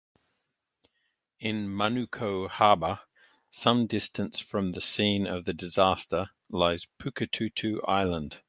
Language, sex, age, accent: English, male, 50-59, Australian English